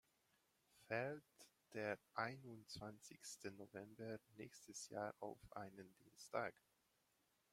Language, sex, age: German, male, 30-39